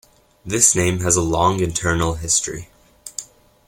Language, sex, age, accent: English, male, under 19, United States English